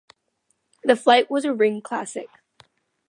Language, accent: English, United States English; India and South Asia (India, Pakistan, Sri Lanka)